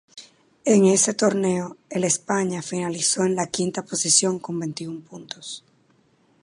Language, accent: Spanish, Caribe: Cuba, Venezuela, Puerto Rico, República Dominicana, Panamá, Colombia caribeña, México caribeño, Costa del golfo de México